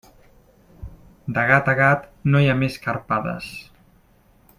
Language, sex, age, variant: Catalan, male, 40-49, Central